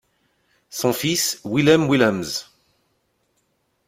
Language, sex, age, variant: French, male, 30-39, Français de métropole